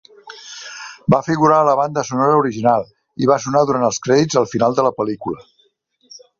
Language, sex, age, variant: Catalan, male, 60-69, Central